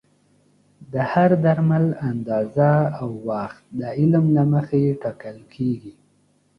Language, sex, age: Pashto, male, 19-29